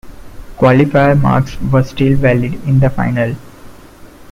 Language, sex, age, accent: English, male, 19-29, India and South Asia (India, Pakistan, Sri Lanka)